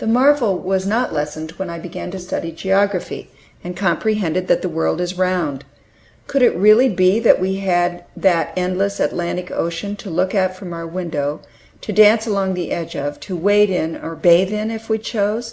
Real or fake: real